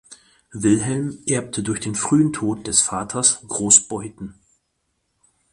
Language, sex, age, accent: German, male, 40-49, Deutschland Deutsch